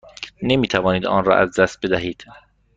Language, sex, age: Persian, male, 19-29